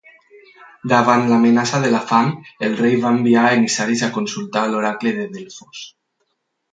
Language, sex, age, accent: Catalan, male, 19-29, valencià